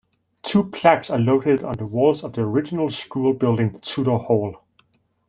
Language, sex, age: English, male, 19-29